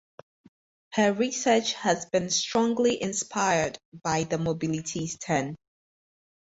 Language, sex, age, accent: English, female, 30-39, United States English